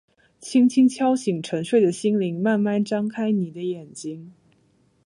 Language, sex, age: Chinese, female, 19-29